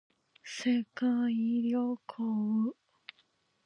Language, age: Japanese, 19-29